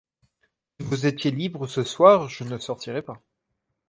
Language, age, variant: French, 19-29, Français de métropole